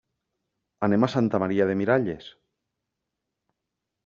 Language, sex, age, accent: Catalan, male, 40-49, valencià